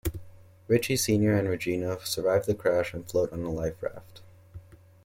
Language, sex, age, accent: English, male, 19-29, United States English